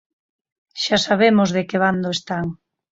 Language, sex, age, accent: Galician, female, 30-39, Normativo (estándar)